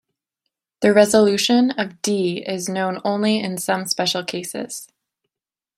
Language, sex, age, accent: English, female, 19-29, Canadian English